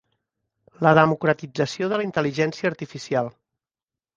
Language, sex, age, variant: Catalan, male, 50-59, Central